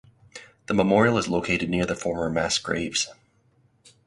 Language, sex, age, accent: English, male, 30-39, United States English